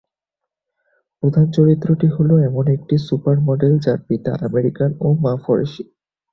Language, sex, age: Bengali, male, 19-29